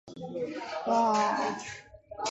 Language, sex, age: Japanese, female, 19-29